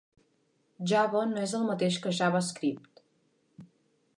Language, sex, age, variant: Catalan, female, under 19, Central